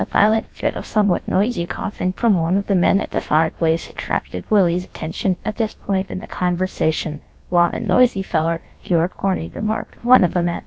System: TTS, GlowTTS